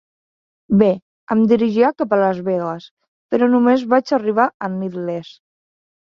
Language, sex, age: Catalan, female, 19-29